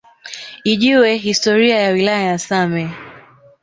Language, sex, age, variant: Swahili, female, 19-29, Kiswahili Sanifu (EA)